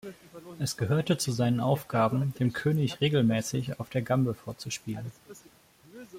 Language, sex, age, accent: German, male, 19-29, Deutschland Deutsch